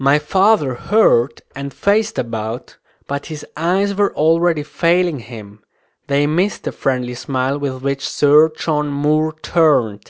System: none